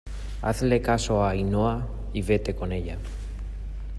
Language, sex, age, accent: Spanish, male, 19-29, España: Centro-Sur peninsular (Madrid, Toledo, Castilla-La Mancha)